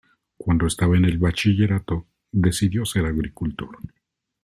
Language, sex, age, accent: Spanish, male, 50-59, México